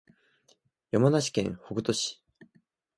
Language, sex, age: Japanese, male, under 19